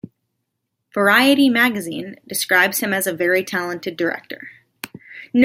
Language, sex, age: English, female, 19-29